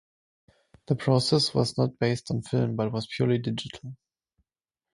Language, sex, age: English, male, 19-29